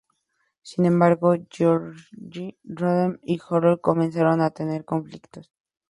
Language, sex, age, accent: Spanish, female, 19-29, México